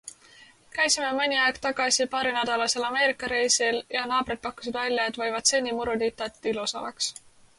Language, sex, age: Estonian, female, 19-29